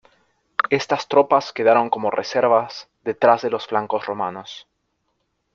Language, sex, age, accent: Spanish, male, 19-29, México